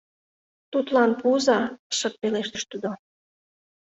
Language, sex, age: Mari, female, 19-29